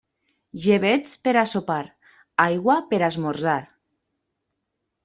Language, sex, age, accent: Catalan, female, 30-39, valencià